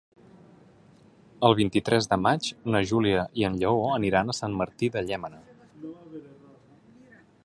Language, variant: Catalan, Central